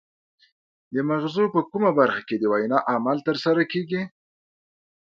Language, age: Pashto, 19-29